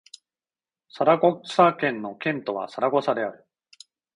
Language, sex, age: Japanese, male, 40-49